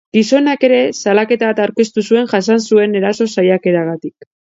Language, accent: Basque, Mendebalekoa (Araba, Bizkaia, Gipuzkoako mendebaleko herri batzuk)